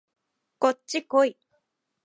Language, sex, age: Japanese, female, 19-29